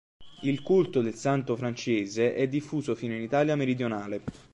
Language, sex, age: Italian, male, 19-29